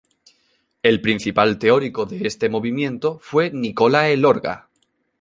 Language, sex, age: Spanish, male, 19-29